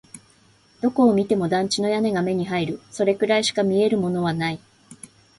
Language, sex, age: Japanese, female, 40-49